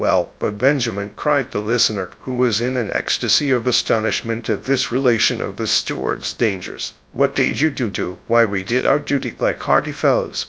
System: TTS, GradTTS